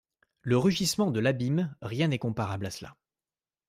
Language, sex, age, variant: French, male, 19-29, Français de métropole